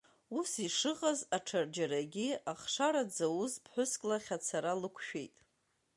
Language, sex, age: Abkhazian, female, 40-49